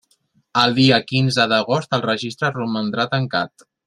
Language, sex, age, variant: Catalan, male, 19-29, Central